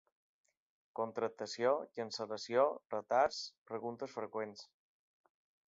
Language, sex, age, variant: Catalan, male, 30-39, Balear